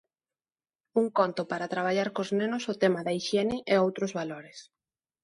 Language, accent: Galician, Neofalante